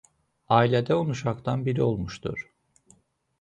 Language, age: Azerbaijani, 30-39